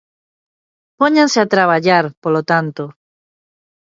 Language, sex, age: Galician, female, 30-39